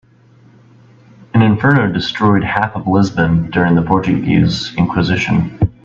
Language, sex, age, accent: English, male, 19-29, United States English